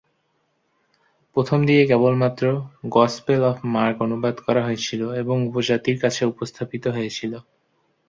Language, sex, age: Bengali, male, 19-29